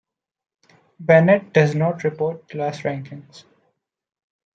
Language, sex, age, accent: English, male, 19-29, India and South Asia (India, Pakistan, Sri Lanka)